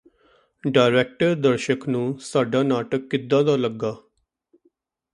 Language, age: Punjabi, 40-49